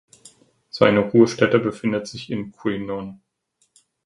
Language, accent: German, Deutschland Deutsch